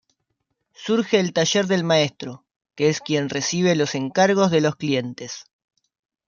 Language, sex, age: Spanish, male, 19-29